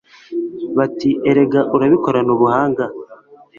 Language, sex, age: Kinyarwanda, female, under 19